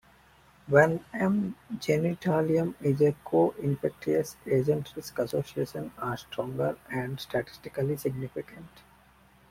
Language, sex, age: English, male, 19-29